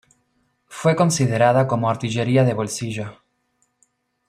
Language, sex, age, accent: Spanish, male, 19-29, Rioplatense: Argentina, Uruguay, este de Bolivia, Paraguay